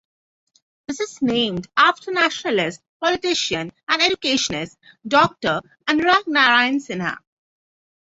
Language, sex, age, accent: English, female, 19-29, England English; India and South Asia (India, Pakistan, Sri Lanka)